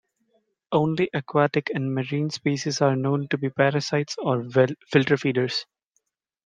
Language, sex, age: English, male, 19-29